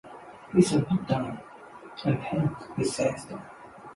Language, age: English, 30-39